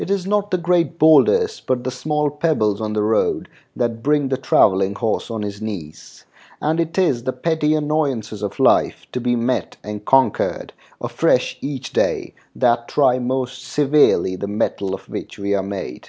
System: none